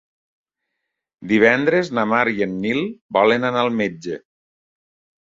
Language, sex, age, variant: Catalan, male, 30-39, Septentrional